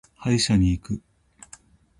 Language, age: Japanese, 50-59